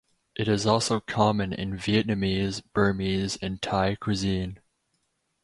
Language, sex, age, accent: English, male, 19-29, United States English